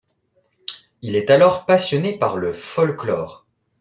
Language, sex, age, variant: French, male, 19-29, Français de métropole